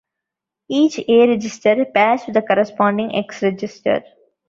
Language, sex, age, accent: English, female, 19-29, India and South Asia (India, Pakistan, Sri Lanka)